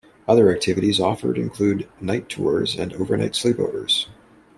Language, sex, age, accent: English, male, 30-39, United States English